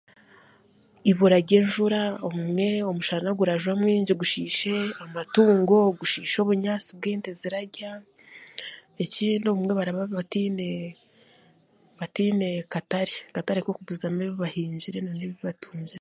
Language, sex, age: Chiga, female, 19-29